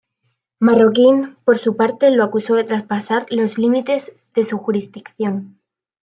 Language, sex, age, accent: Spanish, female, 19-29, España: Sur peninsular (Andalucia, Extremadura, Murcia)